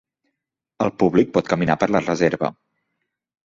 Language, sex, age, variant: Catalan, male, 19-29, Central